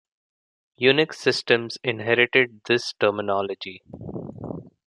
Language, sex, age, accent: English, male, 30-39, India and South Asia (India, Pakistan, Sri Lanka)